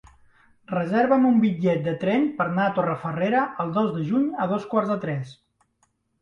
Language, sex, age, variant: Catalan, male, 40-49, Central